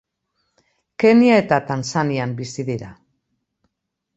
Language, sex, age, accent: Basque, female, 60-69, Mendebalekoa (Araba, Bizkaia, Gipuzkoako mendebaleko herri batzuk)